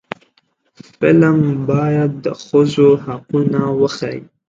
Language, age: Pashto, 19-29